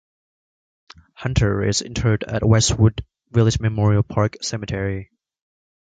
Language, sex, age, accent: English, male, 19-29, United States English